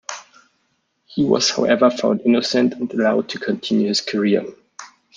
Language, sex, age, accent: English, male, 19-29, United States English